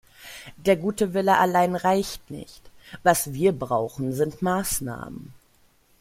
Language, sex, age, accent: German, female, 30-39, Deutschland Deutsch